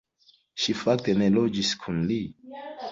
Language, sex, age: Esperanto, male, 19-29